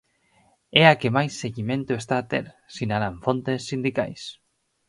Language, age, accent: Galician, 19-29, Normativo (estándar)